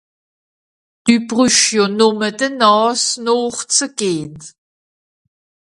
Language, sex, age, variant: Swiss German, female, 60-69, Nordniederàlemmànisch (Rishoffe, Zàwere, Bùsswìller, Hawenau, Brüemt, Stroossbùri, Molse, Dàmbàch, Schlettstàtt, Pfàlzbùri usw.)